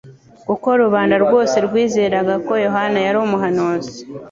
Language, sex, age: Kinyarwanda, female, 30-39